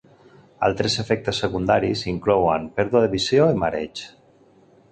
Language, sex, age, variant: Catalan, male, 40-49, Central